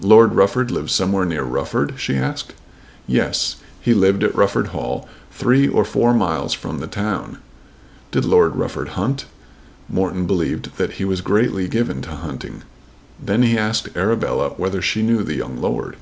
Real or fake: real